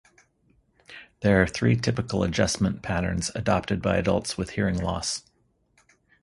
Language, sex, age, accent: English, male, 50-59, United States English